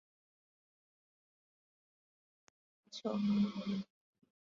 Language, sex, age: Bengali, female, 19-29